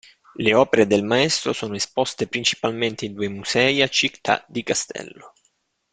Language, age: Italian, 40-49